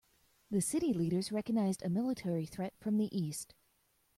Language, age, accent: English, 30-39, United States English